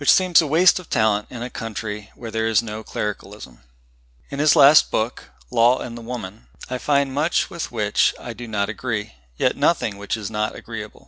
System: none